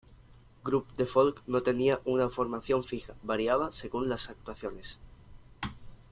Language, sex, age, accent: Spanish, male, 19-29, España: Sur peninsular (Andalucia, Extremadura, Murcia)